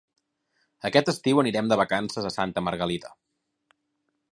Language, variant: Catalan, Central